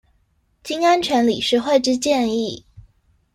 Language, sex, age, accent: Chinese, female, 19-29, 出生地：臺北市